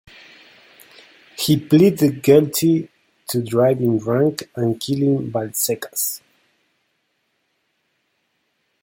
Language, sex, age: English, male, 40-49